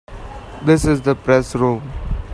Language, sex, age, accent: English, male, 19-29, India and South Asia (India, Pakistan, Sri Lanka)